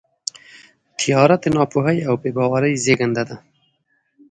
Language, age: Pashto, 30-39